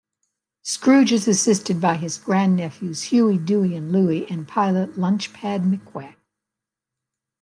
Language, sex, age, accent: English, female, 70-79, United States English